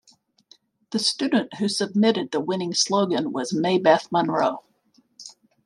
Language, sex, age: English, female, 50-59